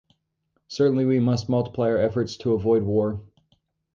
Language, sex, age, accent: English, male, 30-39, United States English